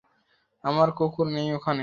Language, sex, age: Bengali, male, 19-29